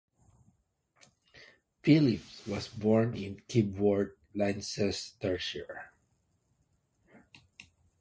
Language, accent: English, Filipino